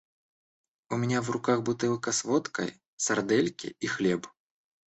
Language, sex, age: Russian, male, 19-29